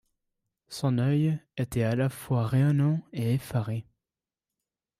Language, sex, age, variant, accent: French, male, 19-29, Français d'Europe, Français de Suisse